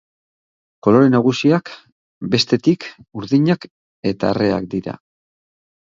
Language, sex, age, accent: Basque, male, 60-69, Mendebalekoa (Araba, Bizkaia, Gipuzkoako mendebaleko herri batzuk)